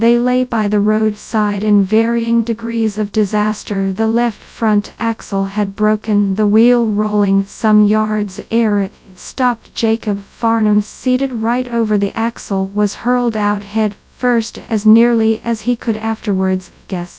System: TTS, FastPitch